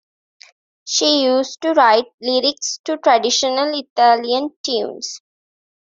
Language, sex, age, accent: English, female, 19-29, India and South Asia (India, Pakistan, Sri Lanka)